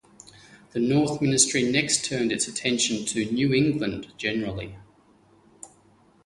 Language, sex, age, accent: English, male, 40-49, Australian English